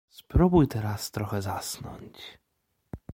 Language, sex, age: Polish, male, 30-39